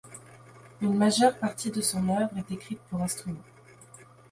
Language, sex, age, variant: French, female, 19-29, Français de métropole